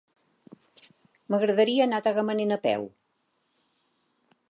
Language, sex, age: Catalan, female, 60-69